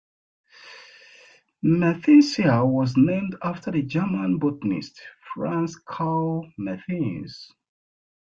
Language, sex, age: English, male, 30-39